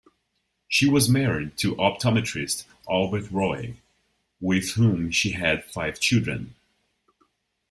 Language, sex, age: English, male, 30-39